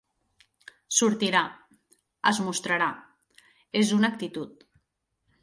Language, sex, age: Catalan, female, 30-39